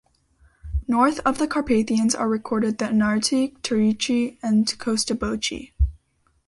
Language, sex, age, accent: English, female, under 19, United States English